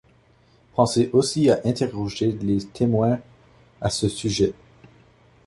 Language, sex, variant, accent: French, male, Français d'Amérique du Nord, Français du Canada